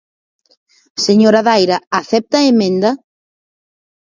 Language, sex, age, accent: Galician, female, 30-39, Atlántico (seseo e gheada)